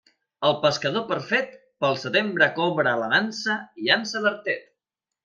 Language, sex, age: Catalan, male, 30-39